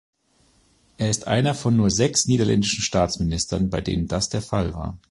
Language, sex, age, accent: German, male, 40-49, Deutschland Deutsch